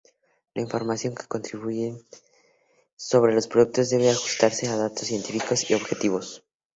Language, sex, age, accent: Spanish, male, under 19, México